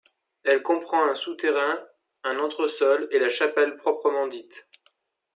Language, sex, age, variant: French, male, 30-39, Français de métropole